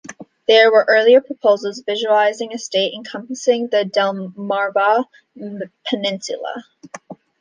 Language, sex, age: English, female, under 19